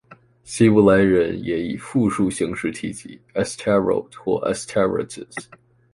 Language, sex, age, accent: Chinese, male, 19-29, 出生地：北京市